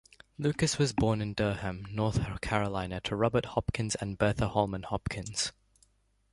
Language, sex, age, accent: English, male, under 19, Australian English